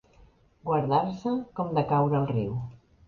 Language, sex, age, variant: Catalan, female, 50-59, Central